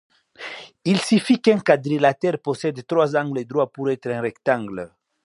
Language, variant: French, Français d'Afrique subsaharienne et des îles africaines